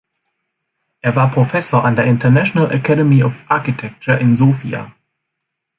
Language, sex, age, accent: German, male, 19-29, Deutschland Deutsch